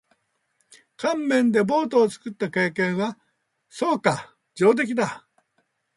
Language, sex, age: Japanese, male, 60-69